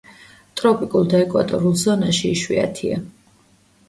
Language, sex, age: Georgian, female, 19-29